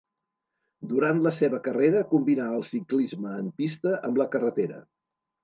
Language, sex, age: Catalan, male, 80-89